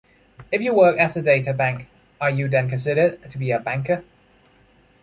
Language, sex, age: English, male, 19-29